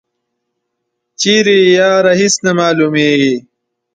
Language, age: Pashto, 19-29